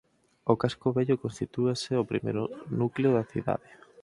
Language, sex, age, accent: Galician, male, 19-29, Normativo (estándar)